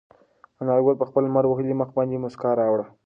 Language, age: Pashto, under 19